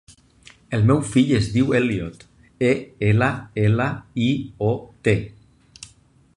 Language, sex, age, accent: Catalan, male, 40-49, valencià